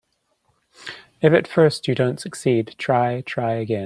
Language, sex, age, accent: English, male, 30-39, New Zealand English